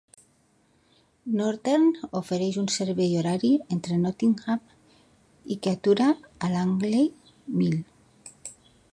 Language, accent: Catalan, valencià; valencià meridional